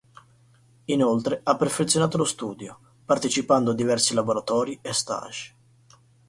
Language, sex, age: Italian, male, 19-29